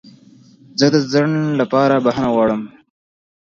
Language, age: Pashto, 19-29